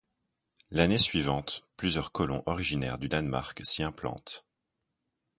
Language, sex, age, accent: French, male, 30-39, Français de Belgique